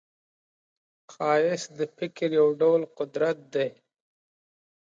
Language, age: Pashto, 30-39